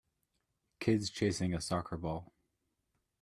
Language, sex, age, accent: English, male, 19-29, United States English